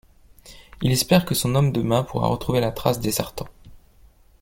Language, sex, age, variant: French, male, 19-29, Français de métropole